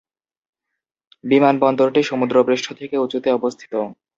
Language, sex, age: Bengali, male, 19-29